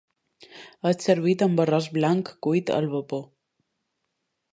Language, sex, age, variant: Catalan, female, 19-29, Balear